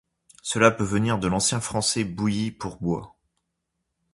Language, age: French, 19-29